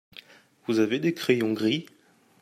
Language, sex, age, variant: French, male, 19-29, Français de métropole